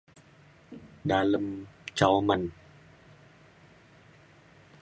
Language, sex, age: Mainstream Kenyah, female, 19-29